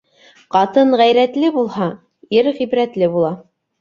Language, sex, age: Bashkir, female, 30-39